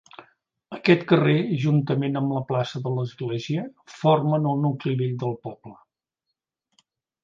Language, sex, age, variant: Catalan, male, 60-69, Central